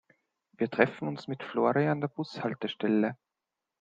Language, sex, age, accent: German, male, 30-39, Österreichisches Deutsch